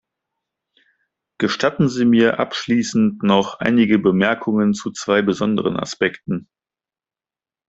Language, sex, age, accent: German, male, 19-29, Deutschland Deutsch